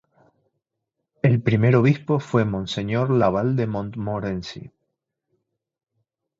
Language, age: Spanish, 19-29